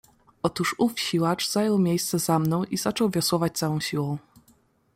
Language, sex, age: Polish, female, 19-29